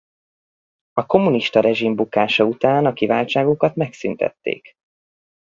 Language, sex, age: Hungarian, male, 30-39